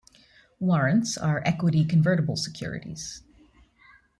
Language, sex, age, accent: English, female, 30-39, United States English